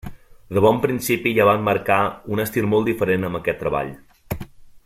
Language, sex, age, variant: Catalan, male, 30-39, Central